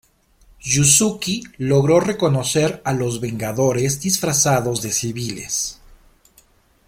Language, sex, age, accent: Spanish, male, 40-49, México